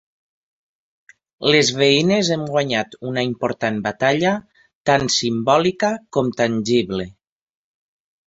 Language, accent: Catalan, valencià